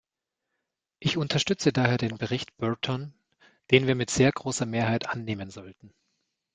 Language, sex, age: German, male, 40-49